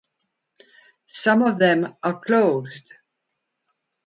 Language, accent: English, French